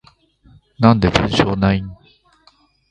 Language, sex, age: Japanese, male, 50-59